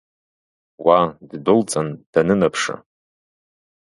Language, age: Abkhazian, 19-29